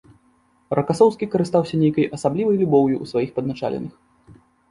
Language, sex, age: Belarusian, male, 19-29